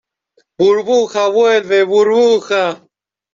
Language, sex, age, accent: Spanish, male, 19-29, Rioplatense: Argentina, Uruguay, este de Bolivia, Paraguay